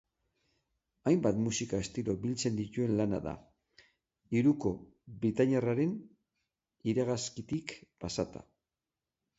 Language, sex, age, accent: Basque, male, 60-69, Mendebalekoa (Araba, Bizkaia, Gipuzkoako mendebaleko herri batzuk)